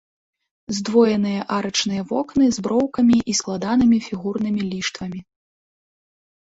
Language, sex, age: Belarusian, female, 19-29